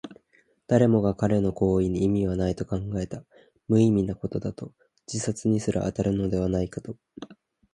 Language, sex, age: Japanese, male, 19-29